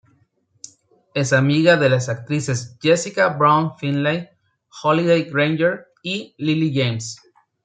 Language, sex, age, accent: Spanish, male, 30-39, México